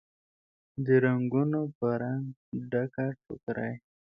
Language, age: Pashto, 19-29